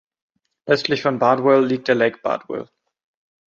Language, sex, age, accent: German, male, 30-39, Deutschland Deutsch